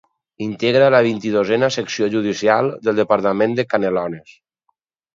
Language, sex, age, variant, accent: Catalan, male, 30-39, Valencià meridional, valencià